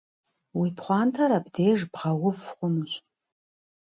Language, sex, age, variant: Kabardian, female, 50-59, Адыгэбзэ (Къэбэрдей, Кирил, псоми зэдай)